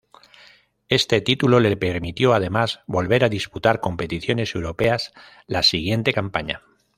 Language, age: Spanish, 30-39